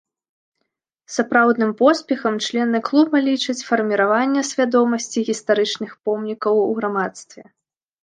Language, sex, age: Belarusian, female, 19-29